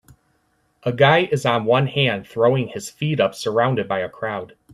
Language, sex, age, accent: English, male, 19-29, United States English